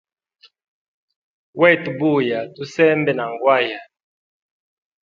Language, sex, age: Hemba, male, 40-49